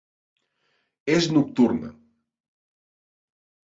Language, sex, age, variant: Catalan, male, 50-59, Central